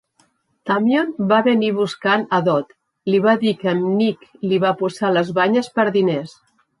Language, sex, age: Catalan, female, 60-69